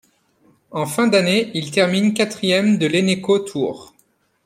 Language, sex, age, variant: French, male, 40-49, Français de métropole